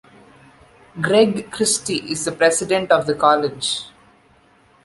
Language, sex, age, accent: English, male, 19-29, India and South Asia (India, Pakistan, Sri Lanka)